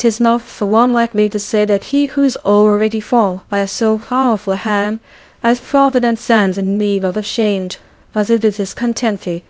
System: TTS, VITS